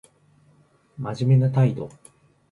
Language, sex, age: Japanese, male, 19-29